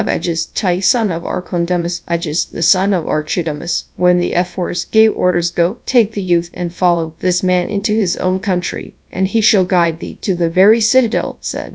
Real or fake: fake